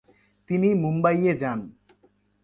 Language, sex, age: Bengali, male, under 19